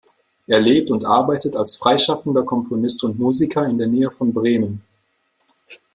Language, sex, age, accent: German, male, 19-29, Deutschland Deutsch